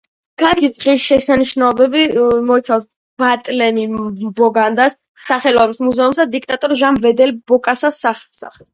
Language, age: Georgian, 30-39